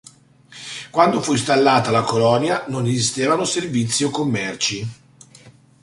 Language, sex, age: Italian, male, 40-49